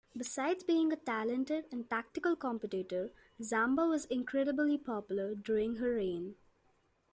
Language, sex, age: English, female, under 19